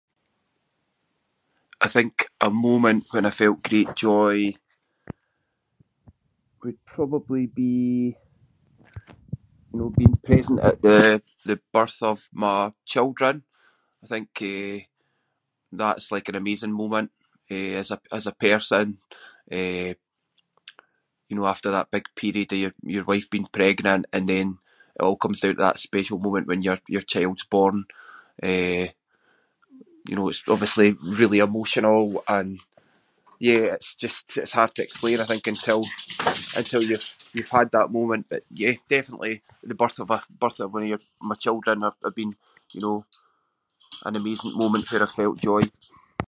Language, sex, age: Scots, male, 40-49